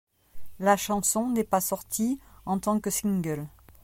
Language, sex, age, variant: French, female, 50-59, Français de métropole